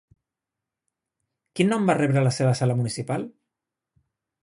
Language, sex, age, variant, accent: Catalan, male, 30-39, Nord-Occidental, nord-occidental